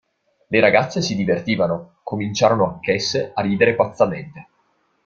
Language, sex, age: Italian, male, 19-29